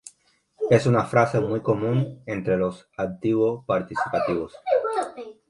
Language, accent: Spanish, Caribe: Cuba, Venezuela, Puerto Rico, República Dominicana, Panamá, Colombia caribeña, México caribeño, Costa del golfo de México